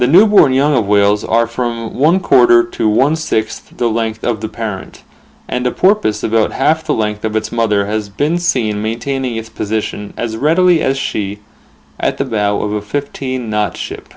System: none